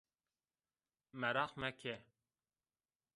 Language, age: Zaza, 30-39